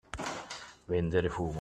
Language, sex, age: Italian, male, 30-39